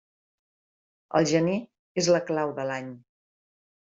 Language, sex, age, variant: Catalan, female, 40-49, Central